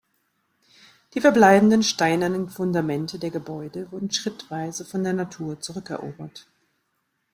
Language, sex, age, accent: German, female, 40-49, Deutschland Deutsch